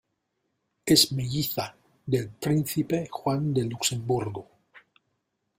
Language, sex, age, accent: Spanish, male, 50-59, España: Centro-Sur peninsular (Madrid, Toledo, Castilla-La Mancha)